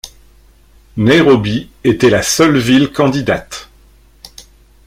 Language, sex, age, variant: French, male, 50-59, Français de métropole